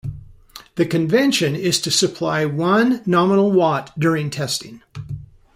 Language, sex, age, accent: English, male, 60-69, United States English